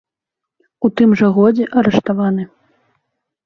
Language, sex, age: Belarusian, female, 19-29